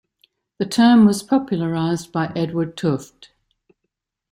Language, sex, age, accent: English, female, 60-69, Australian English